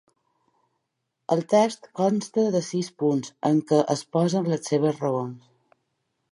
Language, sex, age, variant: Catalan, female, 40-49, Balear